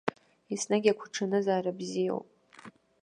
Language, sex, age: Abkhazian, female, under 19